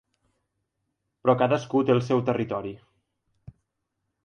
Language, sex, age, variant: Catalan, male, 19-29, Central